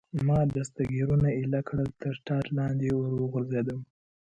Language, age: Pashto, under 19